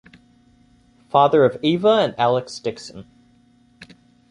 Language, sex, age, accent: English, male, 19-29, United States English